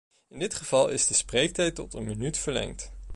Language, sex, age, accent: Dutch, male, 19-29, Nederlands Nederlands